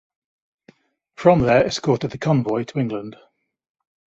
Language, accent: English, England English